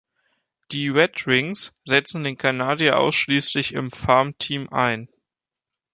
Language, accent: German, Deutschland Deutsch